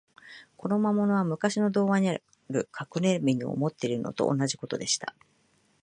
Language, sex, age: Japanese, female, 50-59